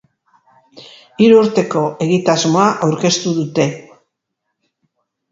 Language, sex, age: Basque, female, 60-69